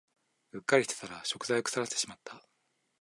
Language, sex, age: Japanese, male, 19-29